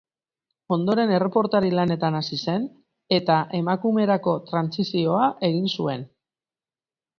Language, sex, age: Basque, female, 50-59